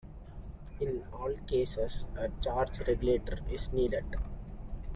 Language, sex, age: English, male, 19-29